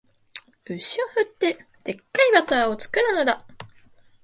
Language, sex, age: Japanese, female, 19-29